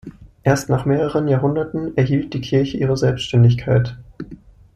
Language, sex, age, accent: German, male, 19-29, Deutschland Deutsch